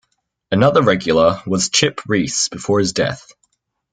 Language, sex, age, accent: English, male, under 19, Australian English